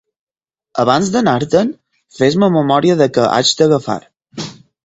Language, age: Catalan, 19-29